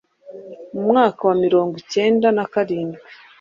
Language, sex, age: Kinyarwanda, female, 19-29